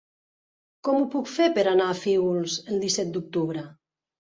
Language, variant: Catalan, Central